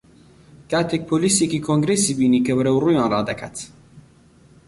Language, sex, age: Central Kurdish, male, 19-29